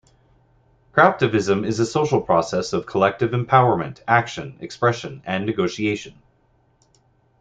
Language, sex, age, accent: English, male, 40-49, Canadian English